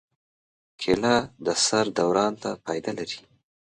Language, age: Pashto, 30-39